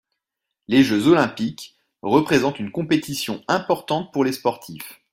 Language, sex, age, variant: French, male, 30-39, Français de métropole